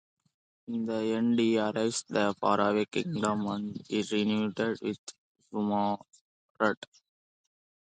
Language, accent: English, India and South Asia (India, Pakistan, Sri Lanka)